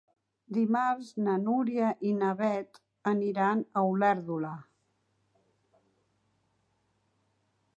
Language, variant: Catalan, Central